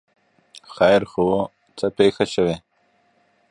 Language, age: Pashto, 30-39